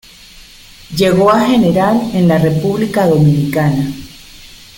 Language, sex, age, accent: Spanish, female, 40-49, Caribe: Cuba, Venezuela, Puerto Rico, República Dominicana, Panamá, Colombia caribeña, México caribeño, Costa del golfo de México